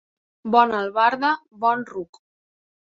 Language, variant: Catalan, Nord-Occidental